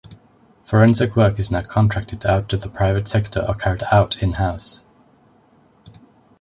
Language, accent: English, England English